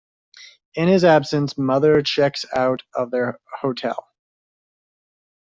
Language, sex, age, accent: English, male, 30-39, United States English